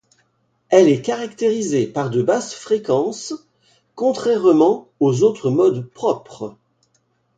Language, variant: French, Français de métropole